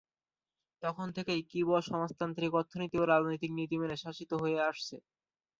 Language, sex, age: Bengali, male, under 19